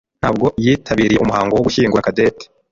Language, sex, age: Kinyarwanda, male, 19-29